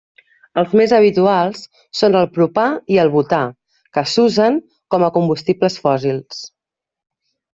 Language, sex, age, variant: Catalan, female, 30-39, Central